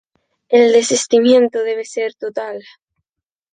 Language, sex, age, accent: Spanish, female, under 19, España: Sur peninsular (Andalucia, Extremadura, Murcia)